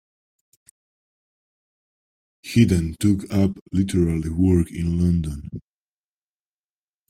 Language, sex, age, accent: English, male, 19-29, United States English